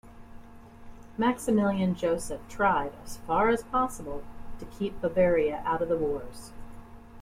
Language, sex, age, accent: English, female, 50-59, United States English